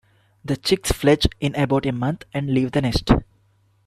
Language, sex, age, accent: English, male, 19-29, India and South Asia (India, Pakistan, Sri Lanka)